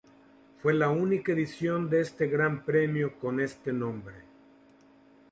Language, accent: Spanish, México